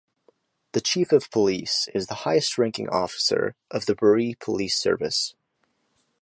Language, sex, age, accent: English, male, 19-29, United States English